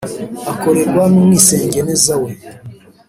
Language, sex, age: Kinyarwanda, female, 30-39